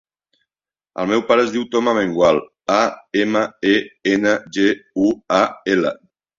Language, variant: Catalan, Central